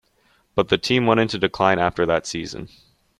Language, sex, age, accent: English, male, under 19, United States English